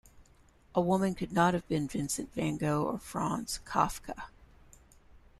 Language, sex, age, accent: English, female, 60-69, United States English